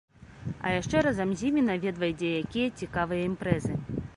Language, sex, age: Belarusian, female, 30-39